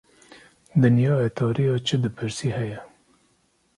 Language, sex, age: Kurdish, male, 30-39